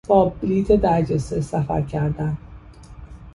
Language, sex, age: Persian, male, 30-39